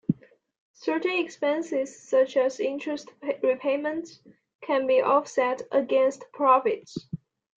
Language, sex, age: English, male, 19-29